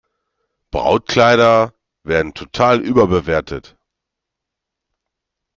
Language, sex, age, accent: German, male, 30-39, Deutschland Deutsch